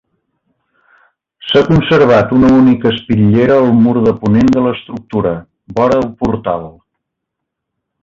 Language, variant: Catalan, Central